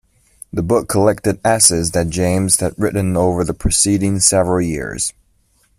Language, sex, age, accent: English, male, under 19, United States English